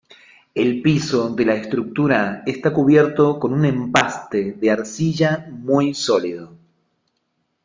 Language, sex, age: Spanish, male, 50-59